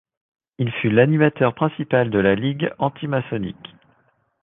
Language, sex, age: French, male, 30-39